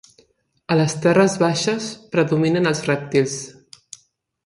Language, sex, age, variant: Catalan, female, 40-49, Central